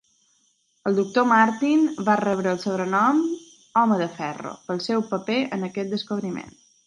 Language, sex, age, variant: Catalan, female, 30-39, Balear